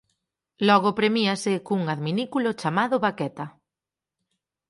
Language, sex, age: Galician, female, 30-39